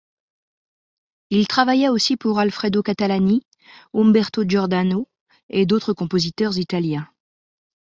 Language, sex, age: French, female, 50-59